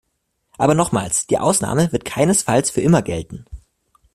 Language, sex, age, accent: German, male, under 19, Deutschland Deutsch